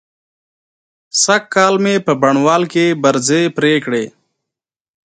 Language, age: Pashto, 19-29